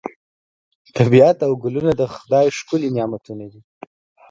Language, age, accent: Pashto, 19-29, معیاري پښتو